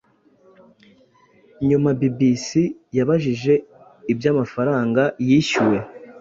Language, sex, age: Kinyarwanda, male, 19-29